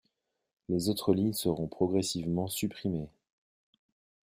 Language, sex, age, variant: French, male, 40-49, Français de métropole